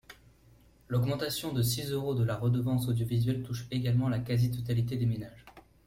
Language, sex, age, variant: French, male, 19-29, Français de métropole